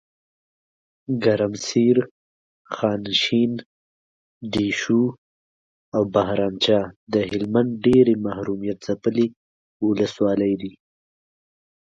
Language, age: Pashto, 19-29